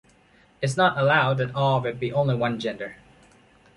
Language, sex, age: English, male, 19-29